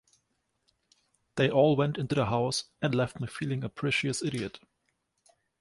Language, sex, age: English, male, 19-29